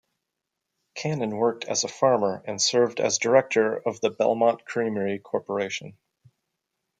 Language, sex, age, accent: English, male, 40-49, United States English